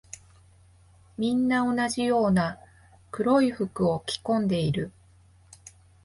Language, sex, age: Japanese, female, 30-39